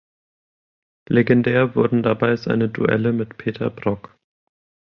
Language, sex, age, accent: German, male, 19-29, Deutschland Deutsch